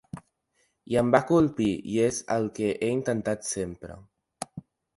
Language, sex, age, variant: Catalan, male, under 19, Central